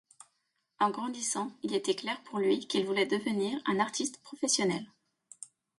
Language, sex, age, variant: French, female, 19-29, Français de métropole